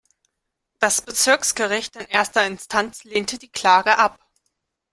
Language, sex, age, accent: German, female, 19-29, Deutschland Deutsch